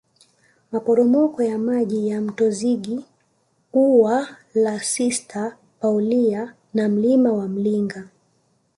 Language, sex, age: Swahili, female, 19-29